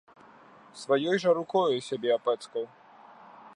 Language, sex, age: Belarusian, male, 19-29